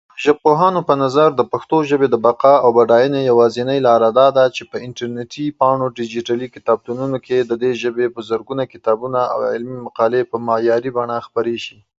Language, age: Pashto, 19-29